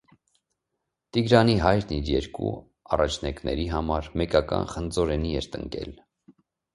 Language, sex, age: Armenian, male, 30-39